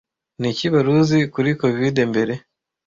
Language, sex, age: Kinyarwanda, male, 19-29